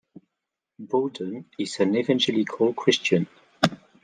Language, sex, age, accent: English, male, 40-49, England English